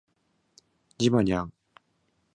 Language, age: Japanese, under 19